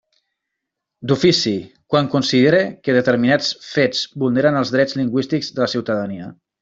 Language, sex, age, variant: Catalan, male, 40-49, Central